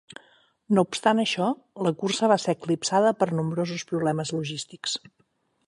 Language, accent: Catalan, central; nord-occidental